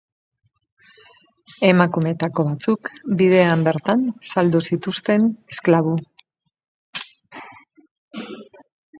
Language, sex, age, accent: Basque, female, 50-59, Mendebalekoa (Araba, Bizkaia, Gipuzkoako mendebaleko herri batzuk)